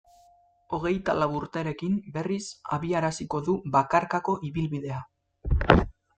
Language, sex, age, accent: Basque, male, 19-29, Mendebalekoa (Araba, Bizkaia, Gipuzkoako mendebaleko herri batzuk)